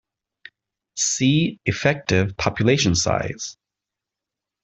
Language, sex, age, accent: English, male, 30-39, United States English